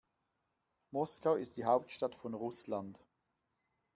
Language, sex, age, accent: German, male, 50-59, Schweizerdeutsch